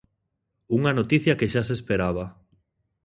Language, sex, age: Galician, male, 19-29